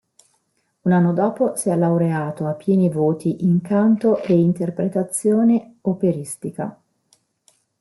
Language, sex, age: Italian, female, 40-49